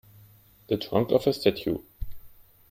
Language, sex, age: English, male, under 19